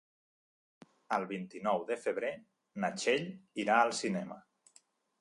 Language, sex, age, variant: Catalan, male, 30-39, Nord-Occidental